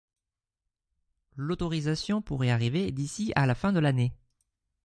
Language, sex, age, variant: French, male, 30-39, Français de métropole